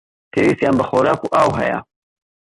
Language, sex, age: Central Kurdish, male, 30-39